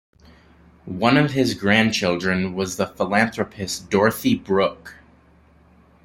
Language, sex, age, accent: English, male, under 19, United States English